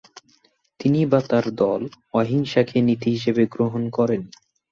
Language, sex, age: Bengali, male, 19-29